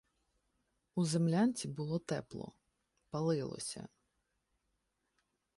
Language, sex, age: Ukrainian, female, 30-39